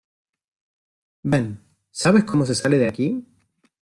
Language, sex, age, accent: Spanish, male, 19-29, Rioplatense: Argentina, Uruguay, este de Bolivia, Paraguay